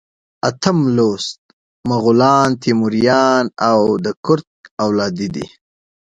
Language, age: Pashto, 19-29